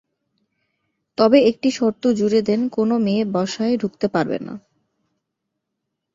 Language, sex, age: Bengali, female, 19-29